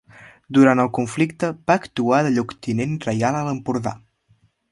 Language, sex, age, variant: Catalan, male, under 19, Central